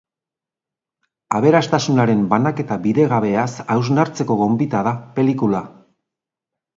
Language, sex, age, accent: Basque, male, 60-69, Erdialdekoa edo Nafarra (Gipuzkoa, Nafarroa)